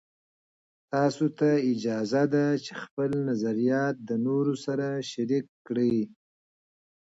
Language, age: Pashto, 40-49